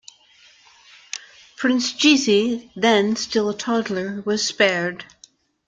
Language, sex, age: English, female, 70-79